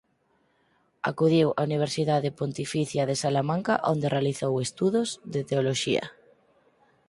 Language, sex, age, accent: Galician, female, 19-29, Normativo (estándar)